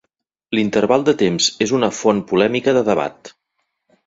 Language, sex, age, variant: Catalan, male, 40-49, Central